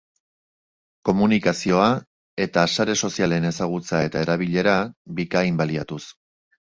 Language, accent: Basque, Erdialdekoa edo Nafarra (Gipuzkoa, Nafarroa)